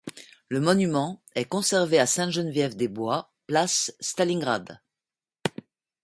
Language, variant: French, Français de métropole